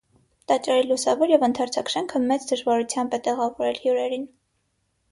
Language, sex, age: Armenian, female, under 19